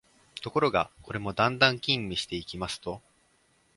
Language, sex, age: Japanese, male, 19-29